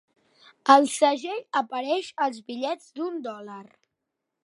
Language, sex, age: Catalan, female, 40-49